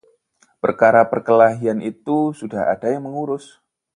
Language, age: Indonesian, 30-39